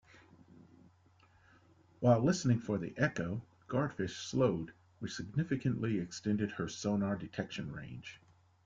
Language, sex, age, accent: English, male, 50-59, United States English